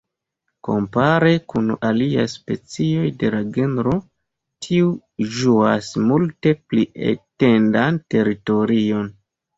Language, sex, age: Esperanto, male, 30-39